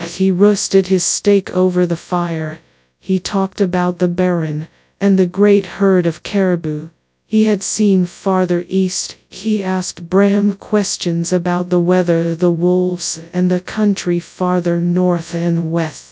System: TTS, FastPitch